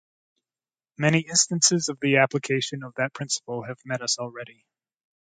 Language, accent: English, United States English